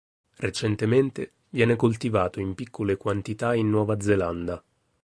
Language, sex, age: Italian, male, 30-39